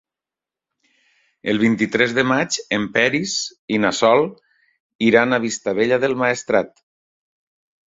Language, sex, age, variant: Catalan, male, 30-39, Septentrional